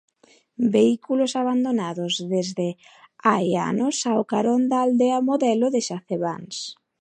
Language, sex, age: Galician, female, 19-29